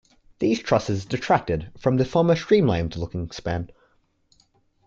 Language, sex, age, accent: English, male, under 19, Australian English